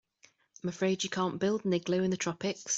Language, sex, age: English, female, 30-39